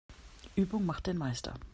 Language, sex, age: German, female, 40-49